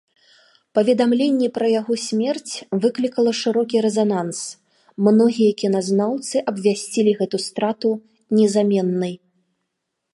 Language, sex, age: Belarusian, female, 30-39